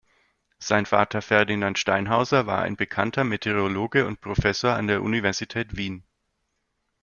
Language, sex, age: German, male, 30-39